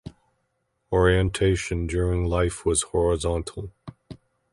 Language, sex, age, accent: English, male, 50-59, Canadian English